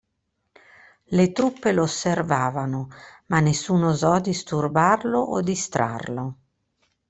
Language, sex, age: Italian, female, 40-49